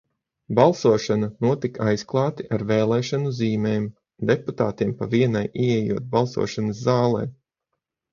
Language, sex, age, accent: Latvian, male, 30-39, Dzimtā valoda